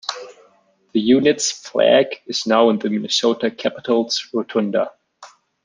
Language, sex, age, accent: English, male, 19-29, United States English